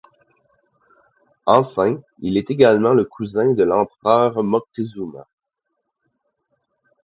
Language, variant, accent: French, Français d'Amérique du Nord, Français du Canada